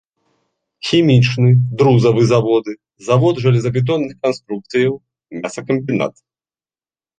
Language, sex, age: Belarusian, male, 30-39